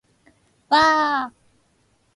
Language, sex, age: Japanese, female, 19-29